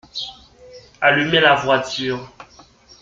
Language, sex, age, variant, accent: French, male, 19-29, Français d'Amérique du Nord, Français du Canada